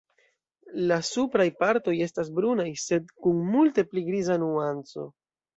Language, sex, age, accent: Esperanto, male, under 19, Internacia